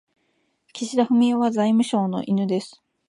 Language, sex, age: Japanese, female, 19-29